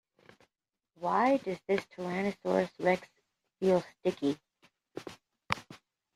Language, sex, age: English, female, 40-49